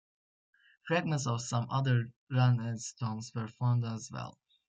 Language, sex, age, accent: English, male, under 19, United States English